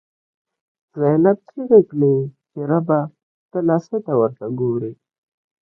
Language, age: Pashto, 30-39